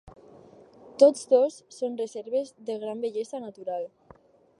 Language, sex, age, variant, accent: Catalan, female, under 19, Alacantí, valencià